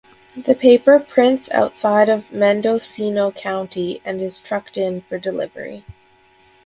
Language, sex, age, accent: English, female, 30-39, Canadian English